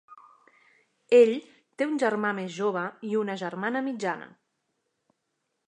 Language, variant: Catalan, Central